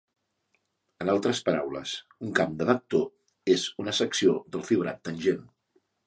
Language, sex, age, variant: Catalan, male, 50-59, Central